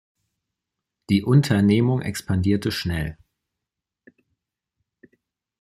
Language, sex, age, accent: German, male, 30-39, Deutschland Deutsch